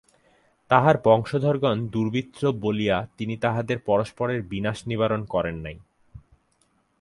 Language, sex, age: Bengali, male, 19-29